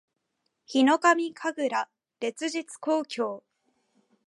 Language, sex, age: Japanese, female, 19-29